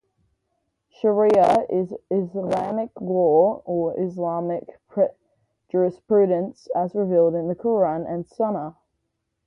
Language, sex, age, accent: English, female, under 19, Australian English